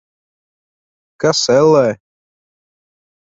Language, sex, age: Latvian, male, 19-29